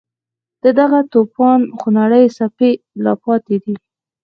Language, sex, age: Pashto, female, 19-29